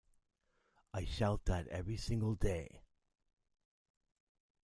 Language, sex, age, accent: English, male, 40-49, United States English